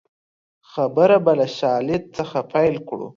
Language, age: Pashto, under 19